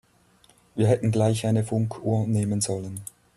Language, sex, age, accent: German, male, 30-39, Schweizerdeutsch